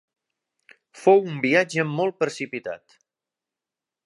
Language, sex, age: Catalan, male, 30-39